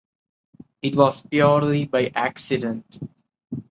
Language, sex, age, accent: English, male, 19-29, India and South Asia (India, Pakistan, Sri Lanka)